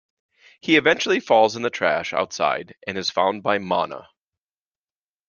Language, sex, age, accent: English, male, 40-49, United States English